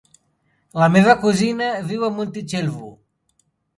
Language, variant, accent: Catalan, Central, balear